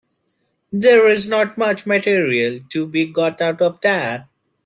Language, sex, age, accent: English, male, 19-29, India and South Asia (India, Pakistan, Sri Lanka)